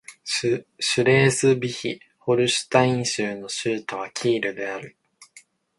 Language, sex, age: Japanese, male, 19-29